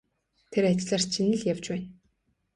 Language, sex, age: Mongolian, female, 19-29